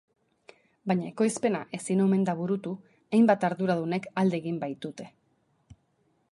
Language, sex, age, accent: Basque, female, 30-39, Erdialdekoa edo Nafarra (Gipuzkoa, Nafarroa)